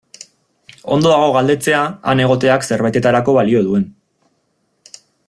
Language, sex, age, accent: Basque, male, 19-29, Erdialdekoa edo Nafarra (Gipuzkoa, Nafarroa)